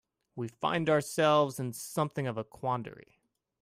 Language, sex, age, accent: English, male, 19-29, United States English